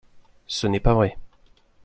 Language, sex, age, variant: French, male, 19-29, Français de métropole